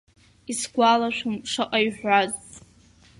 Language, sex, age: Abkhazian, female, under 19